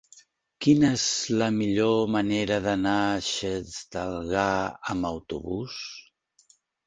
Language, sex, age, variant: Catalan, male, 50-59, Central